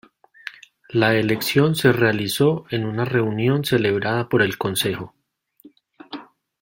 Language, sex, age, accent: Spanish, male, 30-39, Andino-Pacífico: Colombia, Perú, Ecuador, oeste de Bolivia y Venezuela andina